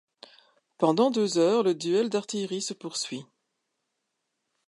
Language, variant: French, Français de métropole